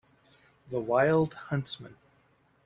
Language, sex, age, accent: English, male, 40-49, United States English